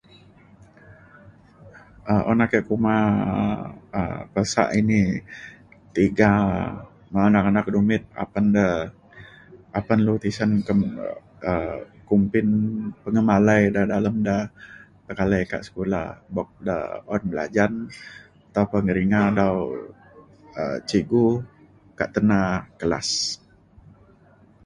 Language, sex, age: Mainstream Kenyah, male, 30-39